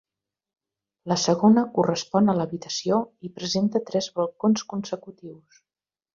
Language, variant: Catalan, Central